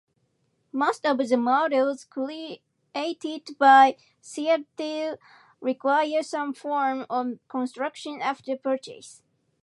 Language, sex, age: English, female, 19-29